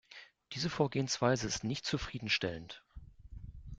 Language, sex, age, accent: German, male, 40-49, Deutschland Deutsch